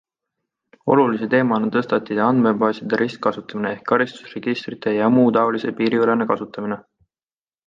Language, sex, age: Estonian, male, 19-29